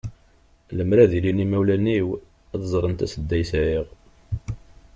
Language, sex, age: Kabyle, male, 40-49